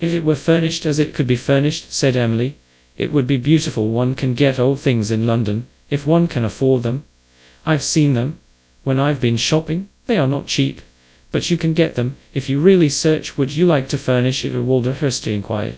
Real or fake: fake